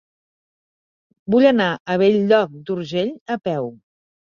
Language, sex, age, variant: Catalan, female, 40-49, Central